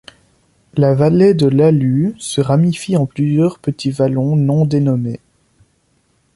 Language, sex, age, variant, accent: French, male, under 19, Français d'Europe, Français de Belgique